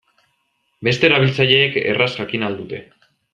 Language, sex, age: Basque, male, 19-29